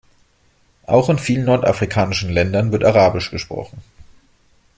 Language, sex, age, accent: German, male, 30-39, Deutschland Deutsch